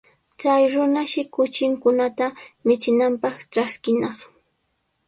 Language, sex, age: Sihuas Ancash Quechua, female, 30-39